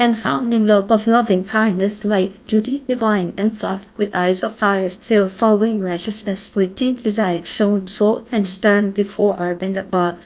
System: TTS, GlowTTS